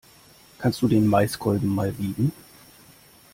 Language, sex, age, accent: German, male, 30-39, Deutschland Deutsch